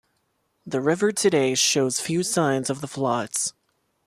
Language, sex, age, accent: English, male, 19-29, United States English